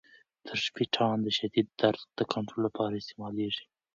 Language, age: Pashto, 19-29